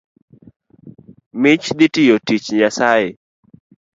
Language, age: Luo (Kenya and Tanzania), 19-29